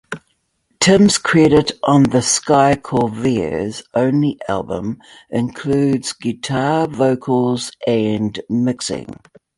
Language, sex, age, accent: English, female, 50-59, New Zealand English